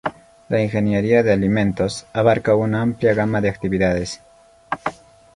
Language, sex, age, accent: Spanish, male, 30-39, Andino-Pacífico: Colombia, Perú, Ecuador, oeste de Bolivia y Venezuela andina